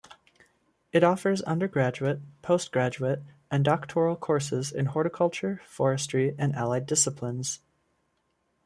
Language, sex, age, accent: English, male, 19-29, United States English